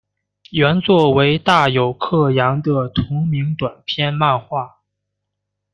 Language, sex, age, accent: Chinese, male, 19-29, 出生地：河北省